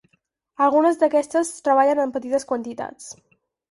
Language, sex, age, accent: Catalan, female, under 19, Girona